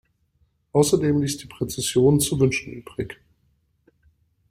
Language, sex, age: German, female, 30-39